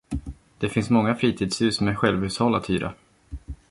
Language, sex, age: Swedish, male, 19-29